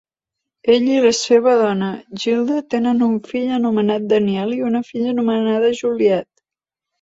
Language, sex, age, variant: Catalan, female, 19-29, Central